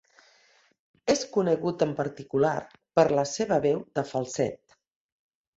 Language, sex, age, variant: Catalan, female, 50-59, Central